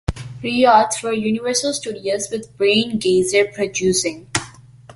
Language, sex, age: English, female, under 19